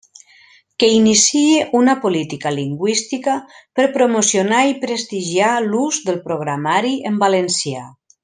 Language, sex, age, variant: Catalan, female, 50-59, Central